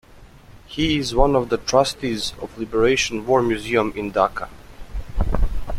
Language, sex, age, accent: English, male, 19-29, United States English